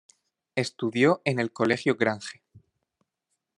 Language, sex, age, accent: Spanish, male, 19-29, España: Centro-Sur peninsular (Madrid, Toledo, Castilla-La Mancha)